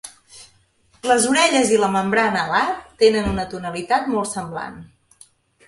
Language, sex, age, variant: Catalan, female, 30-39, Central